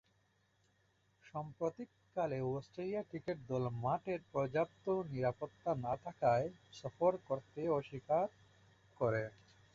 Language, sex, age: Bengali, male, 19-29